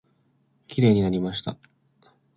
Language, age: Japanese, 19-29